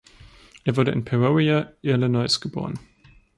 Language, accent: German, Deutschland Deutsch